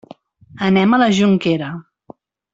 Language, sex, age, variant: Catalan, female, 40-49, Central